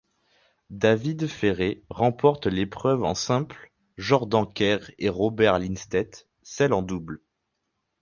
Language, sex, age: French, male, 19-29